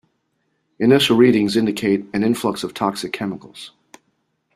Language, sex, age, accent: English, male, 50-59, United States English